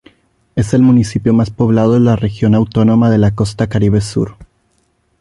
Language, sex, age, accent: Spanish, male, 19-29, México